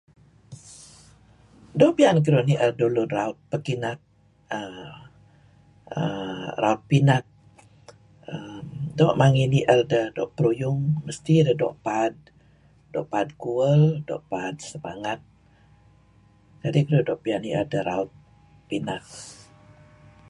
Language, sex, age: Kelabit, female, 60-69